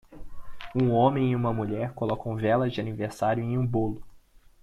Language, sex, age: Portuguese, male, 30-39